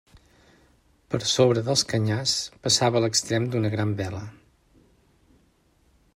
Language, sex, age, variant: Catalan, male, 40-49, Central